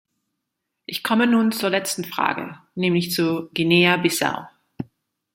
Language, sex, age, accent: German, female, 40-49, Deutschland Deutsch